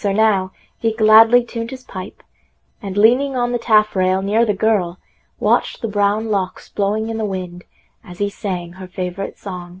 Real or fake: real